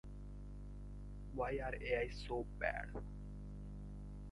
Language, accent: English, India and South Asia (India, Pakistan, Sri Lanka)